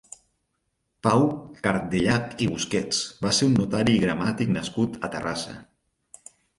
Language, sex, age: Catalan, male, 40-49